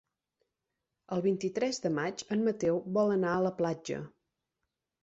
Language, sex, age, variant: Catalan, female, 30-39, Central